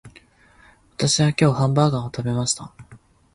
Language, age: Japanese, 19-29